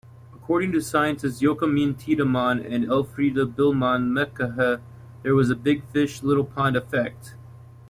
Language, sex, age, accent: English, female, 19-29, United States English